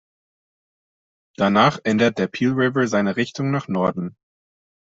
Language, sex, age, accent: German, male, 30-39, Deutschland Deutsch